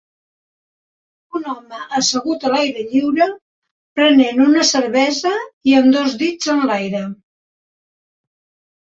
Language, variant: Catalan, Central